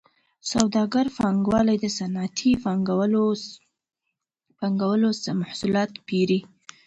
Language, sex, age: Pashto, female, 19-29